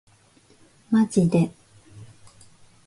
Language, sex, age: Japanese, female, 30-39